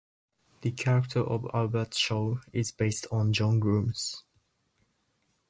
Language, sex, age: English, male, 19-29